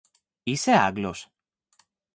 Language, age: Greek, 19-29